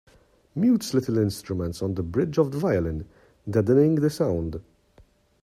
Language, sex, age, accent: English, male, 30-39, England English